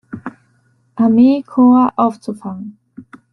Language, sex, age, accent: German, female, 19-29, Deutschland Deutsch